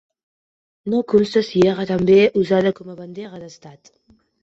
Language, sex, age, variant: Catalan, female, 19-29, Balear